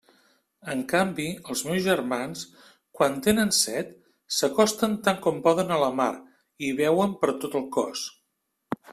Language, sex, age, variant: Catalan, male, 50-59, Central